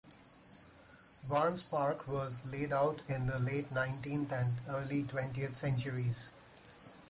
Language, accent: English, India and South Asia (India, Pakistan, Sri Lanka)